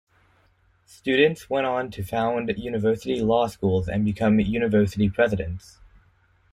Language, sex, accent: English, male, United States English